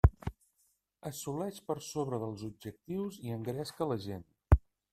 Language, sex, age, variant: Catalan, male, 50-59, Central